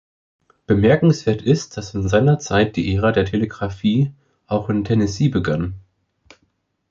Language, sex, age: German, male, 19-29